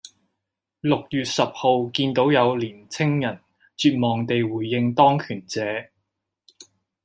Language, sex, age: Cantonese, male, 30-39